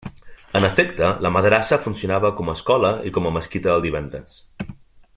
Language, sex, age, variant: Catalan, male, 30-39, Central